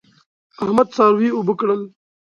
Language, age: Pashto, 19-29